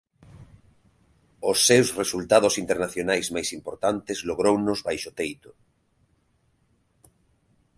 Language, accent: Galician, Normativo (estándar)